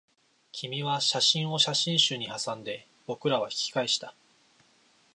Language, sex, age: Japanese, male, 19-29